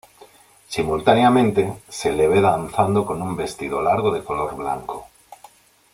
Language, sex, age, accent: Spanish, male, 40-49, España: Norte peninsular (Asturias, Castilla y León, Cantabria, País Vasco, Navarra, Aragón, La Rioja, Guadalajara, Cuenca)